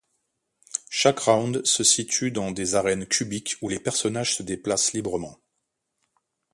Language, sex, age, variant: French, male, 40-49, Français de métropole